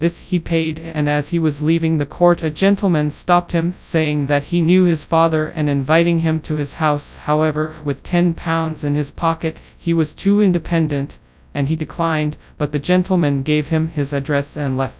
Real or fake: fake